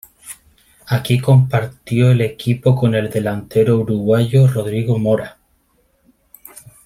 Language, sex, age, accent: Spanish, male, 30-39, España: Sur peninsular (Andalucia, Extremadura, Murcia)